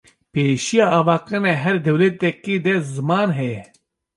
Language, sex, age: Kurdish, male, 30-39